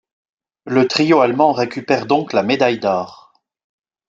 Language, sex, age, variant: French, male, 40-49, Français de métropole